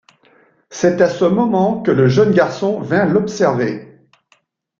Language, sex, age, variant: French, male, 70-79, Français de métropole